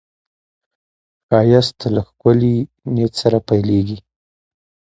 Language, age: Pashto, 19-29